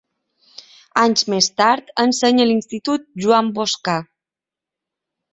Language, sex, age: Catalan, female, 30-39